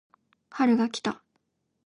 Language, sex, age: Japanese, female, under 19